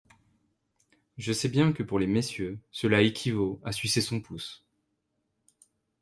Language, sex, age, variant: French, male, 19-29, Français de métropole